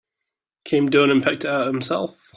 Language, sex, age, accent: English, male, 30-39, Scottish English